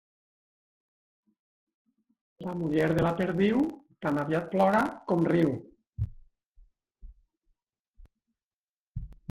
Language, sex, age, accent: Catalan, male, 50-59, valencià